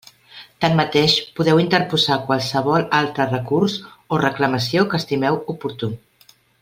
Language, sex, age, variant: Catalan, female, 50-59, Central